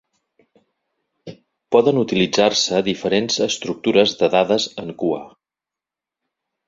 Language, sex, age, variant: Catalan, male, 40-49, Central